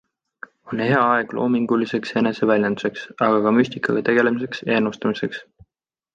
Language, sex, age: Estonian, male, 19-29